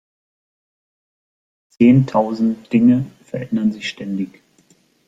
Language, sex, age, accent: German, male, 30-39, Deutschland Deutsch